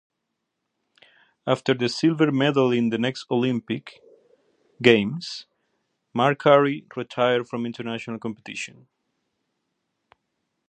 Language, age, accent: English, 30-39, United States English